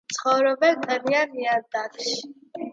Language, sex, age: Georgian, female, 50-59